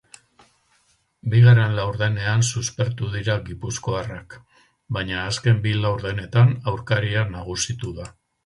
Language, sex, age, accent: Basque, male, 70-79, Mendebalekoa (Araba, Bizkaia, Gipuzkoako mendebaleko herri batzuk)